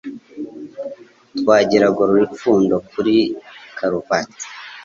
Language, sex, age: Kinyarwanda, male, 30-39